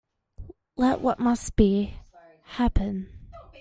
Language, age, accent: English, under 19, Australian English